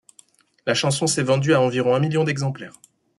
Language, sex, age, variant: French, male, 30-39, Français de métropole